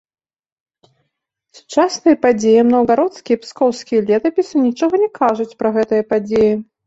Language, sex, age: Belarusian, female, 40-49